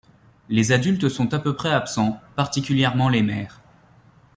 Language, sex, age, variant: French, male, 19-29, Français de métropole